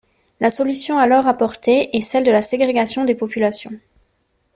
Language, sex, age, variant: French, female, 19-29, Français de métropole